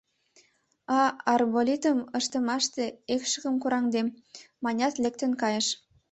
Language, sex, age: Mari, female, under 19